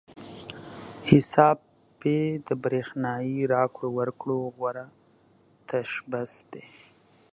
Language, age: Pashto, 19-29